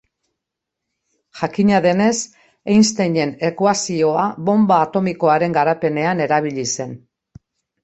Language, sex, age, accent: Basque, female, 60-69, Mendebalekoa (Araba, Bizkaia, Gipuzkoako mendebaleko herri batzuk)